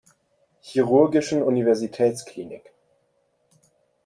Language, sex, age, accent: German, male, 19-29, Deutschland Deutsch